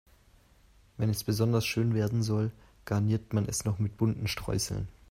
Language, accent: German, Deutschland Deutsch